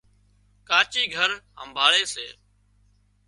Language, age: Wadiyara Koli, 30-39